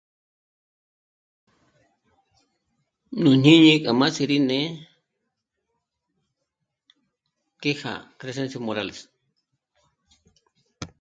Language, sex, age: Michoacán Mazahua, female, 50-59